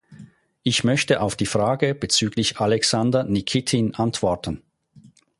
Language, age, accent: German, 50-59, Schweizerdeutsch